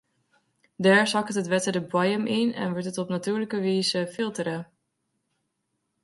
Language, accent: Western Frisian, Wâldfrysk